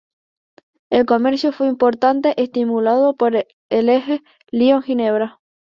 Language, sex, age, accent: Spanish, male, 19-29, España: Islas Canarias